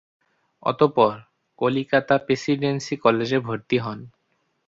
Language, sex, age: Bengali, male, 19-29